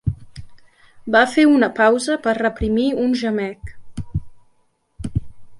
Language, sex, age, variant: Catalan, female, 19-29, Central